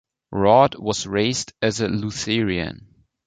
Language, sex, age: English, male, 19-29